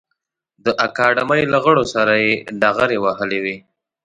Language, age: Pashto, 19-29